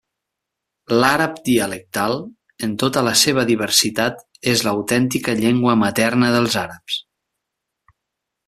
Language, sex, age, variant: Catalan, male, 40-49, Nord-Occidental